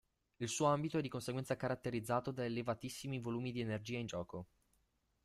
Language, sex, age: Italian, male, under 19